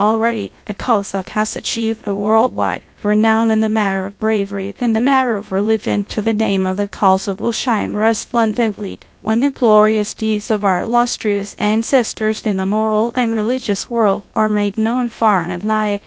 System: TTS, GlowTTS